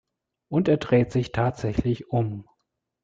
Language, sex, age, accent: German, male, 40-49, Deutschland Deutsch